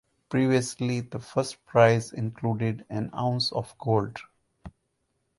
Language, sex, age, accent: English, male, 50-59, India and South Asia (India, Pakistan, Sri Lanka)